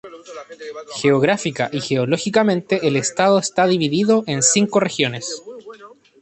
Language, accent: Spanish, Chileno: Chile, Cuyo